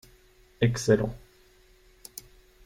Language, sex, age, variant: French, male, 30-39, Français de métropole